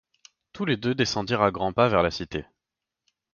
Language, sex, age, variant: French, male, 19-29, Français de métropole